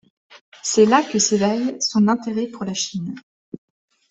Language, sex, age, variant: French, female, 19-29, Français de métropole